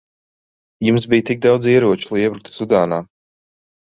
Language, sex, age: Latvian, male, 19-29